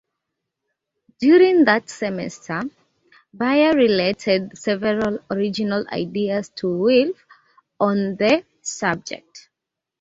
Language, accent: English, England English